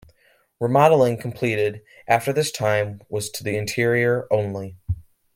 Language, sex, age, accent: English, male, under 19, United States English